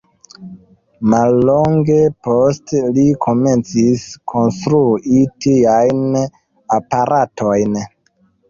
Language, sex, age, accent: Esperanto, male, 19-29, Internacia